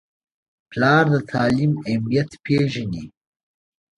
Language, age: Pashto, 19-29